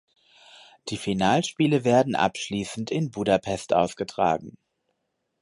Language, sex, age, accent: German, male, 30-39, Deutschland Deutsch